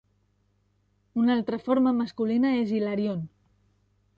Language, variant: Catalan, Central